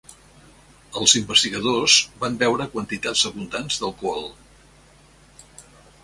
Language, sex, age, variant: Catalan, male, 70-79, Central